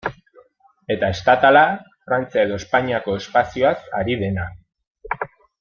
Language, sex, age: Basque, male, 30-39